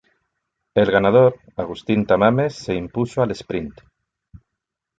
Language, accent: Spanish, España: Sur peninsular (Andalucia, Extremadura, Murcia)